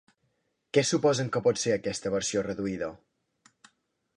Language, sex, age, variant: Catalan, male, 19-29, Central